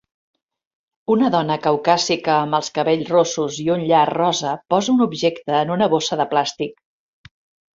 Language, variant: Catalan, Central